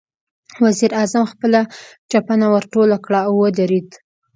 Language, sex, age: Pashto, female, 19-29